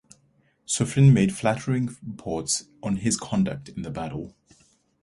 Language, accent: English, Southern African (South Africa, Zimbabwe, Namibia)